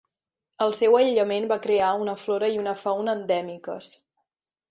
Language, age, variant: Catalan, 19-29, Central